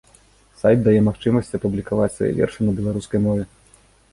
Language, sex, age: Belarusian, male, 30-39